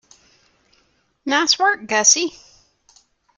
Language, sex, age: English, female, 40-49